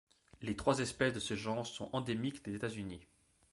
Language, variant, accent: French, Français d'Europe, Français de Suisse